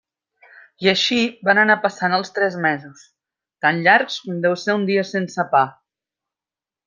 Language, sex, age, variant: Catalan, female, 50-59, Central